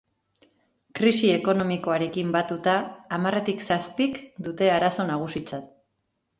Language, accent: Basque, Erdialdekoa edo Nafarra (Gipuzkoa, Nafarroa)